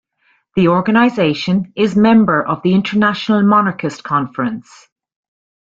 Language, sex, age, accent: English, female, 40-49, Irish English